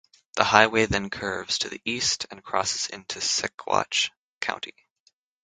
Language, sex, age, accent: English, male, under 19, United States English; Canadian English